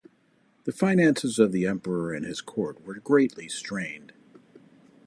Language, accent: English, United States English